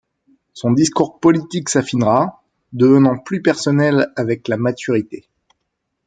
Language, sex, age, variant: French, male, 30-39, Français de métropole